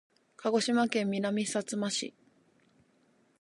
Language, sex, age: Japanese, female, 19-29